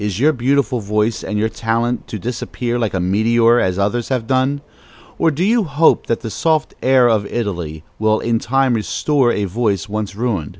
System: none